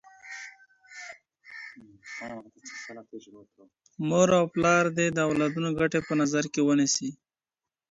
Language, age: Pashto, 19-29